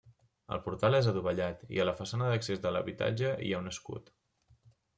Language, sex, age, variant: Catalan, male, 19-29, Central